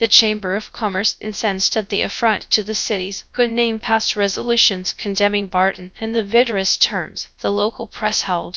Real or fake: fake